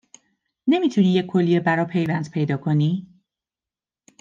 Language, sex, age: Persian, female, 40-49